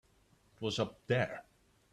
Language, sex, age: English, male, 19-29